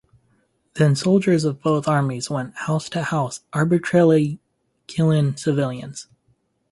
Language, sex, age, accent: English, male, 30-39, United States English